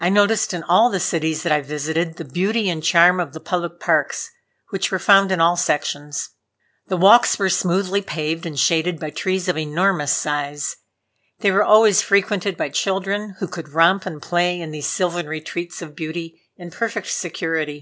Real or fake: real